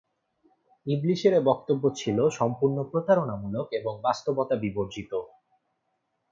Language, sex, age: Bengali, male, 19-29